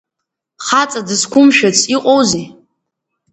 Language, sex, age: Abkhazian, female, under 19